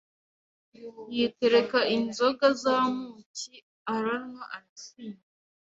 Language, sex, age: Kinyarwanda, female, 19-29